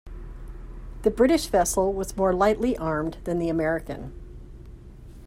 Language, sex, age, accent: English, female, 50-59, United States English